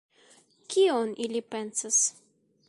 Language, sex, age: Esperanto, female, 19-29